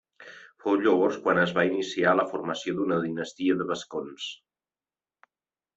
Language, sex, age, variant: Catalan, male, 40-49, Central